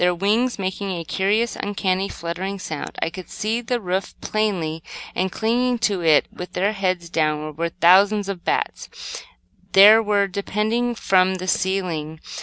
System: none